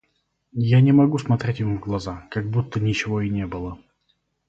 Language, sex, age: Russian, male, 19-29